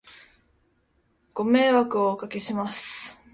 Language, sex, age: Japanese, female, under 19